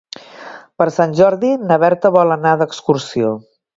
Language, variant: Catalan, Septentrional